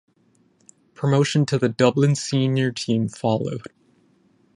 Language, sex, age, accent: English, male, 19-29, United States English